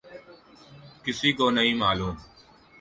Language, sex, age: Urdu, male, 19-29